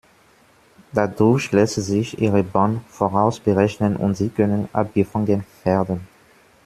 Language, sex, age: German, male, 19-29